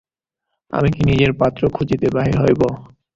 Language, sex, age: Bengali, male, 19-29